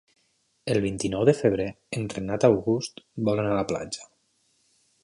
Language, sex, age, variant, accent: Catalan, male, 30-39, Nord-Occidental, Lleidatà